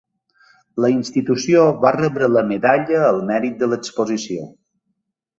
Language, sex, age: Catalan, male, 40-49